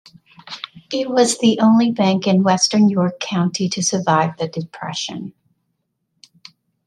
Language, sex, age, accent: English, female, 30-39, United States English